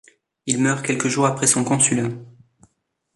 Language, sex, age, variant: French, male, 19-29, Français de métropole